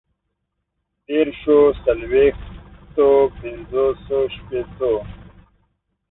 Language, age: Pashto, 30-39